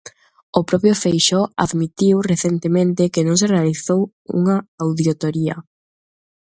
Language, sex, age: Galician, female, under 19